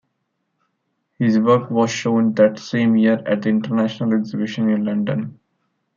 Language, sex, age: English, male, 19-29